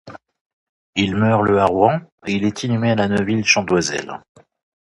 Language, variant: French, Français de métropole